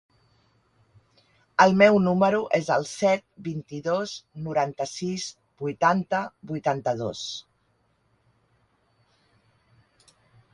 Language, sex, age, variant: Catalan, female, 60-69, Central